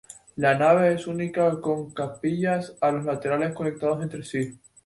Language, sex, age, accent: Spanish, male, 19-29, España: Islas Canarias